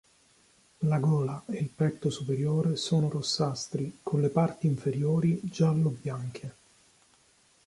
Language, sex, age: Italian, male, 40-49